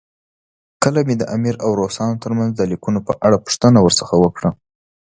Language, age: Pashto, 19-29